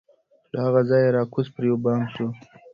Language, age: Pashto, under 19